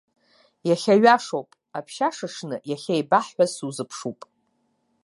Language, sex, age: Abkhazian, female, 50-59